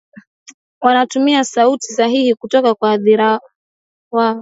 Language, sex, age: Swahili, female, 19-29